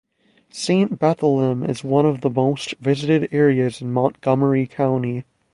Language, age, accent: English, 19-29, United States English